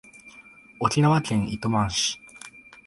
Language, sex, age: Japanese, male, 19-29